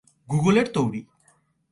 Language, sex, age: Bengali, male, 19-29